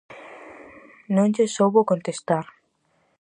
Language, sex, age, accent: Galician, female, under 19, Atlántico (seseo e gheada)